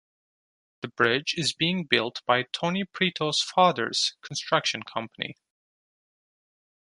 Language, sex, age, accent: English, male, 19-29, United States English